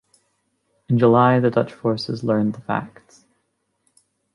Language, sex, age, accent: English, female, 19-29, Scottish English